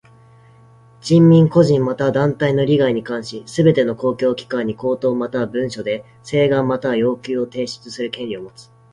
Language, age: Japanese, 19-29